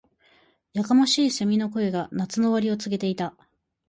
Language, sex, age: Japanese, female, 30-39